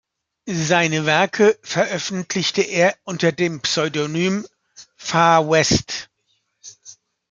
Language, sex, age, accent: German, male, 50-59, Deutschland Deutsch